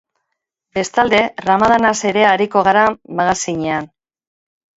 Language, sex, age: Basque, female, 50-59